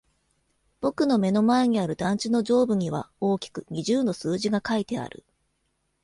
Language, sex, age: Japanese, female, 40-49